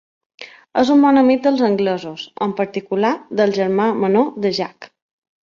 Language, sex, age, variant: Catalan, female, 30-39, Balear